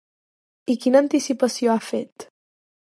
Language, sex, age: Catalan, female, 19-29